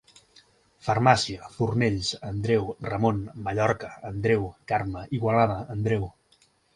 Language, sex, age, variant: Catalan, male, 30-39, Central